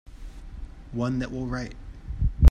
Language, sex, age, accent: English, male, 30-39, United States English